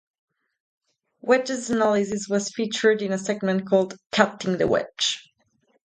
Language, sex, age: English, female, 30-39